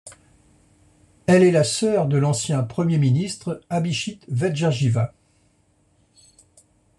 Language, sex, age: French, male, 60-69